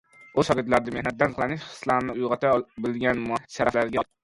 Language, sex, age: Uzbek, male, under 19